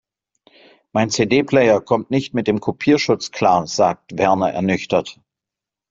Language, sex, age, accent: German, male, 50-59, Deutschland Deutsch